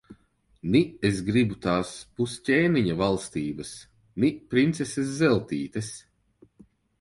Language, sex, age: Latvian, male, 40-49